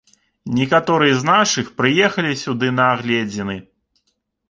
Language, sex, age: Belarusian, male, 30-39